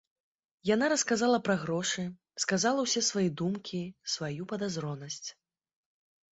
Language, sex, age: Belarusian, female, 19-29